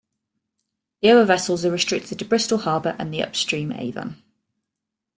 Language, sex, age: English, female, 30-39